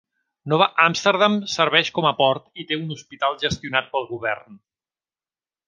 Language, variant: Catalan, Central